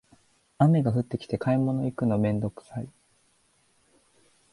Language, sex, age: Japanese, male, 19-29